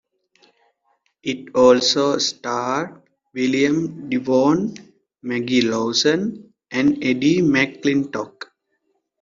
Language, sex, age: English, male, 19-29